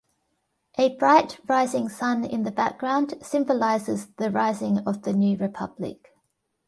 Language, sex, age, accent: English, female, 30-39, Australian English